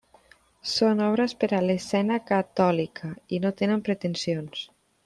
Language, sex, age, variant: Catalan, female, 19-29, Central